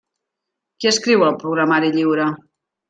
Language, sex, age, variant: Catalan, female, 50-59, Central